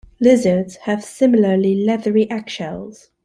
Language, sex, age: English, male, 19-29